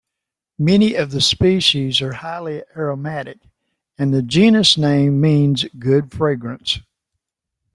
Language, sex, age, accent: English, male, 90+, United States English